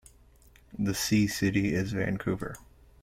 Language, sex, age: English, male, 40-49